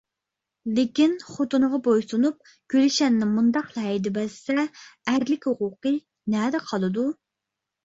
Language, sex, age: Uyghur, female, 19-29